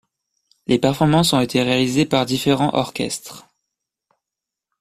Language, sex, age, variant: French, male, under 19, Français de métropole